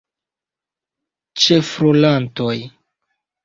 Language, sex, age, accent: Esperanto, male, 19-29, Internacia